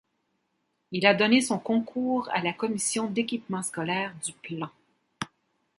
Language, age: French, 50-59